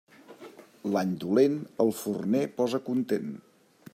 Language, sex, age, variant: Catalan, male, 60-69, Central